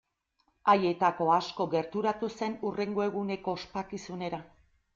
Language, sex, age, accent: Basque, female, 60-69, Erdialdekoa edo Nafarra (Gipuzkoa, Nafarroa)